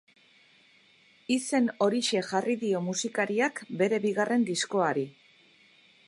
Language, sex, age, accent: Basque, female, 50-59, Erdialdekoa edo Nafarra (Gipuzkoa, Nafarroa)